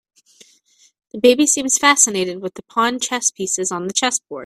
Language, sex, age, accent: English, female, 30-39, Canadian English